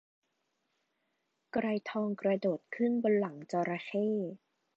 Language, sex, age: Thai, female, 19-29